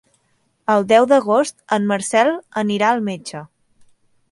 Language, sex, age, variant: Catalan, female, 19-29, Central